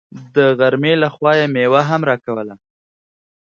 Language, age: Pashto, 19-29